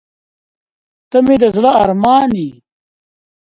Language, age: Pashto, 19-29